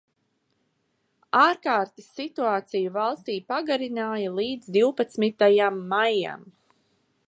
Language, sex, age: Latvian, female, 40-49